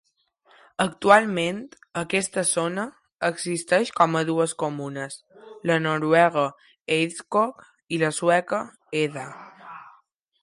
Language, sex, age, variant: Catalan, male, under 19, Balear